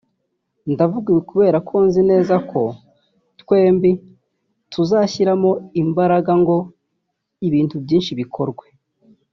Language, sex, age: Kinyarwanda, male, 30-39